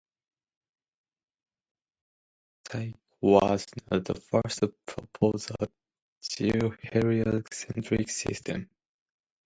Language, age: English, 19-29